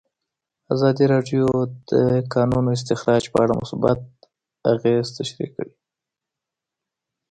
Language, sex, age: Pashto, female, 19-29